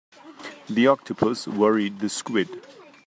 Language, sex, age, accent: English, male, 40-49, United States English